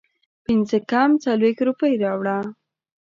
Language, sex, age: Pashto, female, under 19